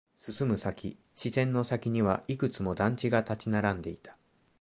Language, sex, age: Japanese, male, 19-29